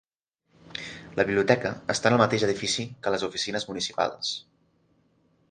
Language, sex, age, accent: Catalan, male, 30-39, central; septentrional